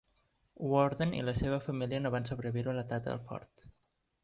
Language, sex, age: Catalan, male, 19-29